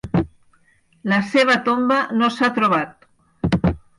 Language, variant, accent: Catalan, Nord-Occidental, nord-occidental